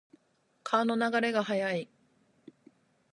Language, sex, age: Japanese, female, 19-29